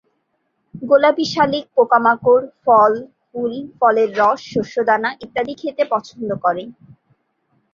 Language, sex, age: Bengali, female, 19-29